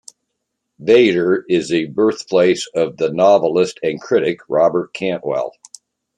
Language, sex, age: English, male, 60-69